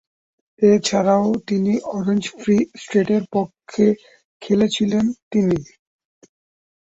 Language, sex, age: Bengali, male, 19-29